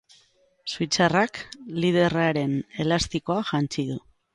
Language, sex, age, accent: Basque, female, 40-49, Mendebalekoa (Araba, Bizkaia, Gipuzkoako mendebaleko herri batzuk)